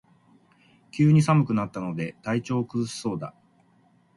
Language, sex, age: Japanese, male, 50-59